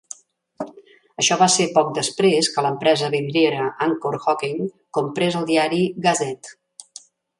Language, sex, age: Catalan, female, 60-69